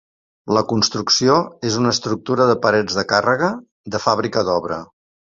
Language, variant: Catalan, Central